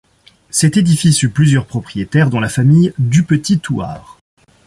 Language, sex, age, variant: French, male, 19-29, Français de métropole